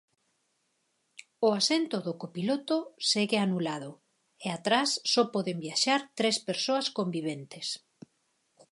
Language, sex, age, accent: Galician, female, 50-59, Normativo (estándar)